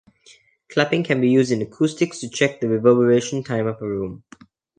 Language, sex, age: English, male, under 19